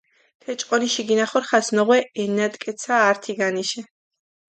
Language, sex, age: Mingrelian, female, 19-29